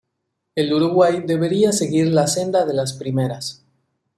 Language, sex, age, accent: Spanish, male, 19-29, México